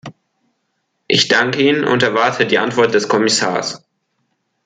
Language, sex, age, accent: German, male, under 19, Deutschland Deutsch